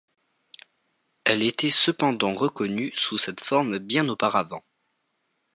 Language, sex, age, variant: French, male, under 19, Français de métropole